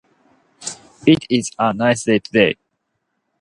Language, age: Japanese, 19-29